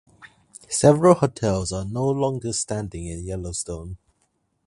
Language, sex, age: English, male, 19-29